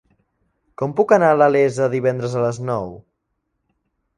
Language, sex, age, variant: Catalan, male, under 19, Central